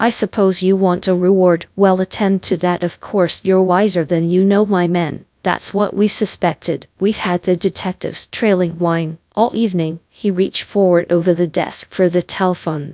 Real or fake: fake